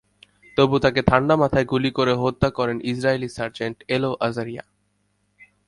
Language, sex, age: Bengali, male, 19-29